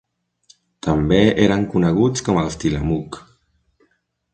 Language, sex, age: Catalan, male, 19-29